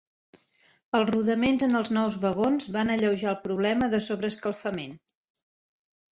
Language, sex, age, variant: Catalan, female, 50-59, Central